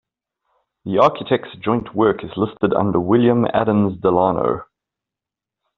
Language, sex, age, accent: English, male, 40-49, Southern African (South Africa, Zimbabwe, Namibia)